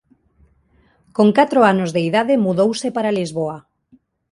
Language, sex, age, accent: Galician, female, 30-39, Normativo (estándar)